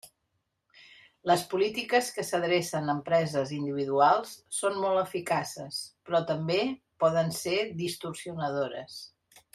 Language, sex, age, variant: Catalan, female, 50-59, Central